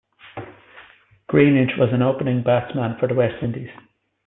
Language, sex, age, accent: English, male, 19-29, Irish English